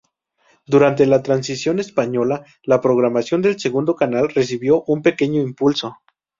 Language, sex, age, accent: Spanish, male, 19-29, México